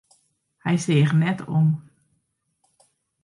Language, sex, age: Western Frisian, female, 40-49